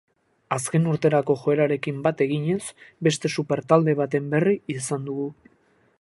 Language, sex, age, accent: Basque, male, 30-39, Erdialdekoa edo Nafarra (Gipuzkoa, Nafarroa)